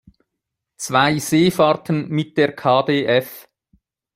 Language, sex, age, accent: German, male, 40-49, Schweizerdeutsch